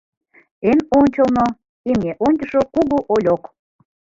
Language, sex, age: Mari, female, 40-49